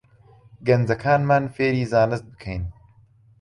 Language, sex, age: Central Kurdish, male, 19-29